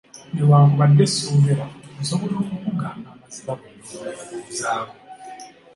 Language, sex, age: Ganda, male, 19-29